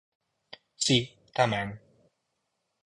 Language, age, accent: Galician, 30-39, Normativo (estándar)